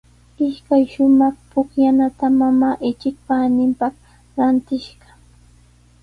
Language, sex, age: Sihuas Ancash Quechua, female, 30-39